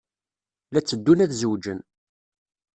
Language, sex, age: Kabyle, male, 30-39